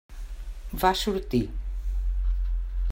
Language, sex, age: Catalan, female, 60-69